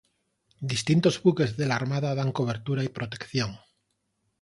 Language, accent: Spanish, España: Centro-Sur peninsular (Madrid, Toledo, Castilla-La Mancha)